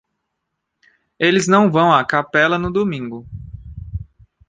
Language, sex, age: Portuguese, male, 19-29